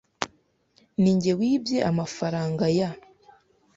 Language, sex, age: Kinyarwanda, female, 19-29